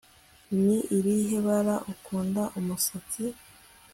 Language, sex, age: Kinyarwanda, female, 19-29